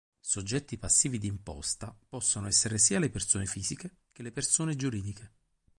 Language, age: Italian, 30-39